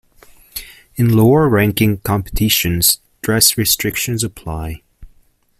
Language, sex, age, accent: English, male, 19-29, United States English